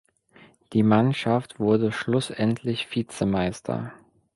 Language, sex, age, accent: German, male, 30-39, Deutschland Deutsch